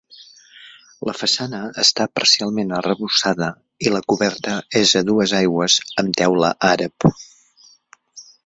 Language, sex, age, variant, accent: Catalan, male, 60-69, Central, central